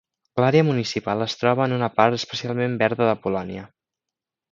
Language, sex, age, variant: Catalan, male, 19-29, Central